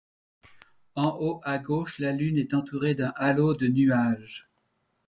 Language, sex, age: French, male, 60-69